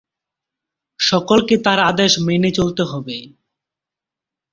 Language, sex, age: Bengali, male, 19-29